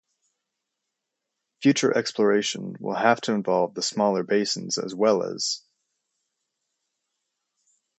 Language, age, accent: English, 19-29, United States English